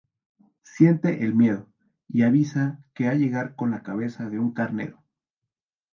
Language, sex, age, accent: Spanish, male, 19-29, México